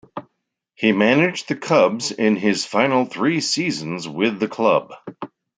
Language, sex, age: English, male, 60-69